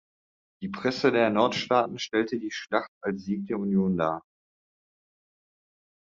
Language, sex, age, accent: German, male, 30-39, Deutschland Deutsch